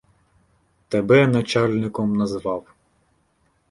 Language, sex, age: Ukrainian, male, 19-29